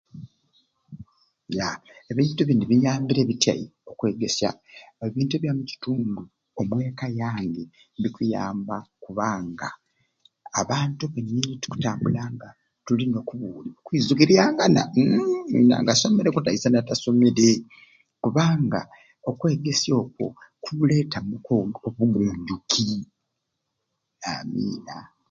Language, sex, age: Ruuli, male, 70-79